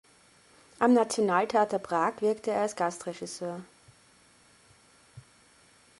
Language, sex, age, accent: German, female, 30-39, Österreichisches Deutsch